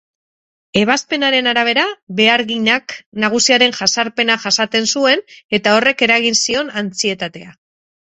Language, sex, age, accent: Basque, female, 40-49, Mendebalekoa (Araba, Bizkaia, Gipuzkoako mendebaleko herri batzuk)